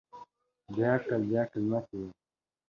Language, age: Pashto, under 19